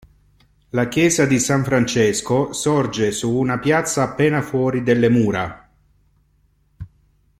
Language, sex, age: Italian, male, 50-59